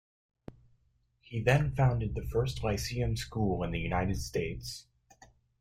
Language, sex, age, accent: English, male, 19-29, United States English